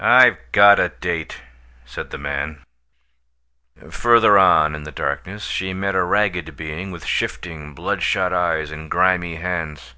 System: none